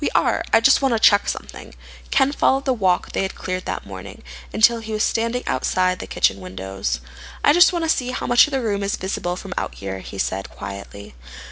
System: none